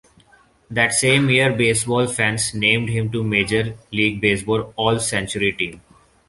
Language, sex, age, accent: English, male, 19-29, India and South Asia (India, Pakistan, Sri Lanka)